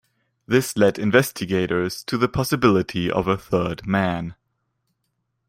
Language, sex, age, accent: English, male, 19-29, United States English